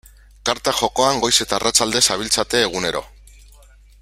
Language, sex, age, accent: Basque, male, 30-39, Mendebalekoa (Araba, Bizkaia, Gipuzkoako mendebaleko herri batzuk)